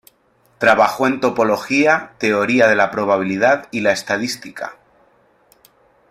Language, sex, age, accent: Spanish, male, 30-39, España: Centro-Sur peninsular (Madrid, Toledo, Castilla-La Mancha)